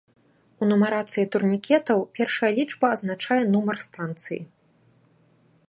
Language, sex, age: Belarusian, female, 19-29